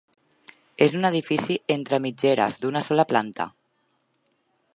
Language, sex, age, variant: Catalan, female, 40-49, Central